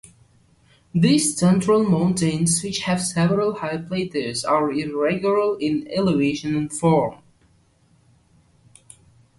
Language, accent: English, United States English